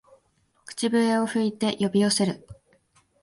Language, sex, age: Japanese, female, 19-29